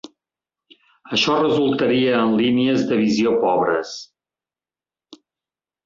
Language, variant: Catalan, Central